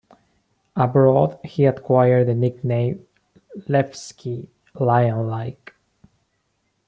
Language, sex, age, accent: English, male, 19-29, United States English